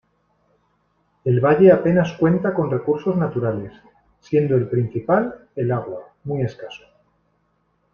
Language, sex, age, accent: Spanish, male, 30-39, España: Norte peninsular (Asturias, Castilla y León, Cantabria, País Vasco, Navarra, Aragón, La Rioja, Guadalajara, Cuenca)